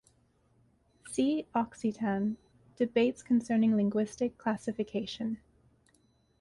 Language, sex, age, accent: English, female, 19-29, Canadian English